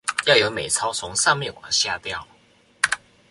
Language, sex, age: Chinese, male, under 19